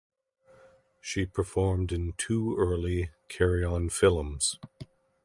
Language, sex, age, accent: English, male, 50-59, Canadian English